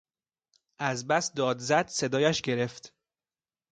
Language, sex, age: Persian, male, 19-29